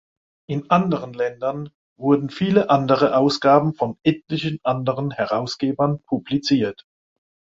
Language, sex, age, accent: German, male, 60-69, Deutschland Deutsch